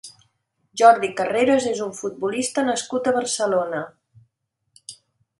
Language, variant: Catalan, Central